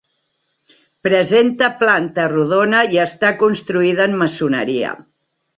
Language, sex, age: Catalan, female, 50-59